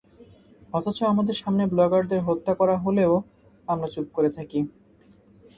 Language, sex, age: Bengali, male, 19-29